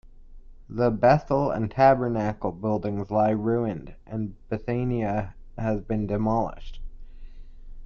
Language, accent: English, Canadian English